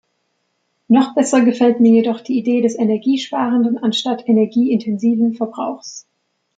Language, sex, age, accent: German, female, 19-29, Deutschland Deutsch